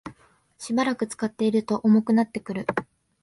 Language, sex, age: Japanese, female, 19-29